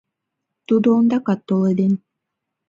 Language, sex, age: Mari, female, under 19